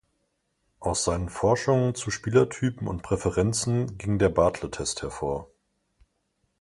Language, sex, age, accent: German, male, 19-29, Deutschland Deutsch